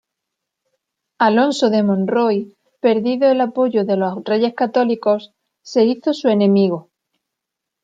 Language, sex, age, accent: Spanish, female, 30-39, España: Sur peninsular (Andalucia, Extremadura, Murcia)